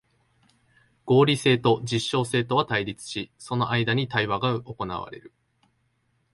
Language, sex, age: Japanese, male, 19-29